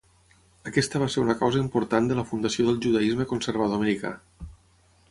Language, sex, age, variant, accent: Catalan, male, 40-49, Tortosí, nord-occidental; Tortosí